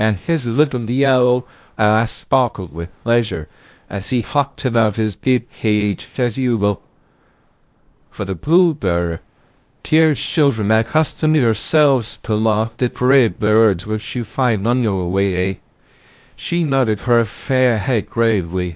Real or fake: fake